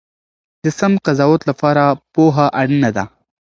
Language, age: Pashto, 19-29